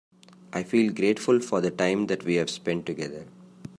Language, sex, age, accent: English, male, 30-39, India and South Asia (India, Pakistan, Sri Lanka)